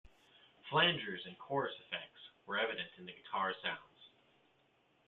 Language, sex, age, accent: English, male, 19-29, United States English